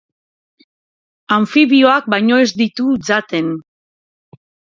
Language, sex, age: Basque, female, 40-49